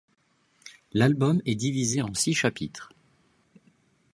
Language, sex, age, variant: French, male, 19-29, Français de métropole